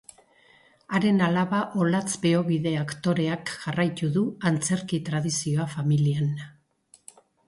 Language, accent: Basque, Erdialdekoa edo Nafarra (Gipuzkoa, Nafarroa)